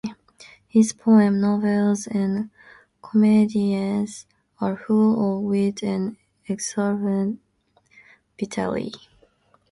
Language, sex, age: English, female, under 19